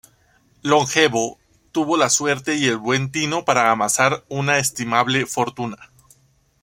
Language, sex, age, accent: Spanish, male, 19-29, Andino-Pacífico: Colombia, Perú, Ecuador, oeste de Bolivia y Venezuela andina